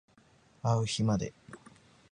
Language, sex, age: Japanese, male, 19-29